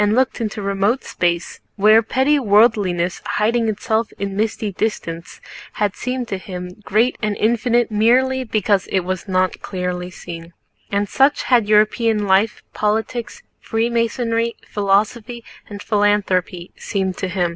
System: none